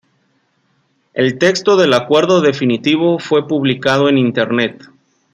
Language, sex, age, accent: Spanish, male, 40-49, México